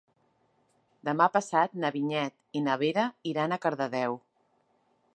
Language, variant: Catalan, Central